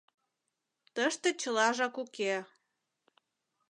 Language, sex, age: Mari, female, 30-39